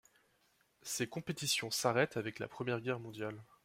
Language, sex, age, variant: French, male, 19-29, Français de métropole